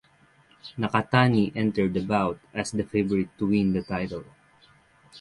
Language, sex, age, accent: English, male, 30-39, United States English; Filipino